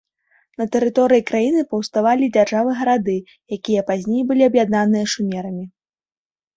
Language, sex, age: Belarusian, female, 19-29